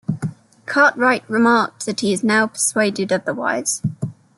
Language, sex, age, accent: English, female, 19-29, England English